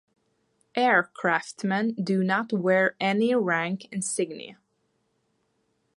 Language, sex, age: English, female, 19-29